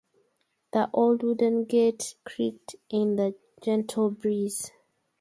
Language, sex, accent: English, female, England English